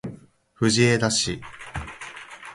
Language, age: Japanese, 40-49